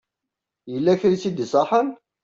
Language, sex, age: Kabyle, male, 30-39